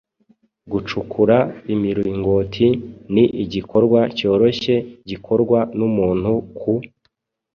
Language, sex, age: Kinyarwanda, male, 30-39